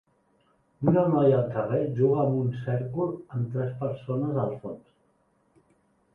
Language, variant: Catalan, Central